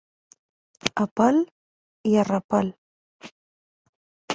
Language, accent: Catalan, mallorquí